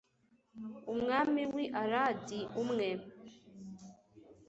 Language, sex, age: Kinyarwanda, female, under 19